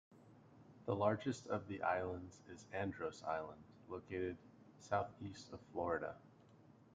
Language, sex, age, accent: English, male, 30-39, United States English